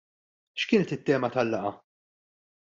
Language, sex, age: Maltese, male, 40-49